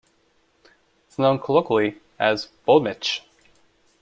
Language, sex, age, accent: English, male, 30-39, United States English